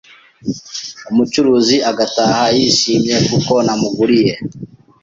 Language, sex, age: Kinyarwanda, male, 19-29